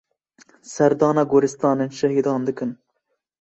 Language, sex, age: Kurdish, male, 19-29